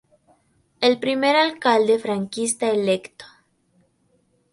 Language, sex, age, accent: Spanish, female, 19-29, México